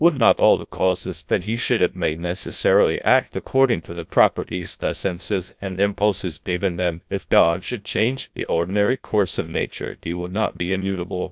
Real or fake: fake